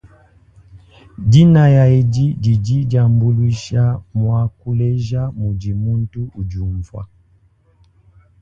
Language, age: Luba-Lulua, 40-49